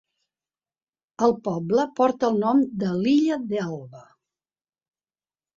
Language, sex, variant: Catalan, female, Central